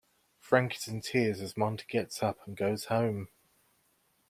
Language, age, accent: English, 19-29, England English